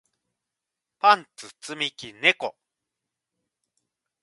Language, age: Japanese, 30-39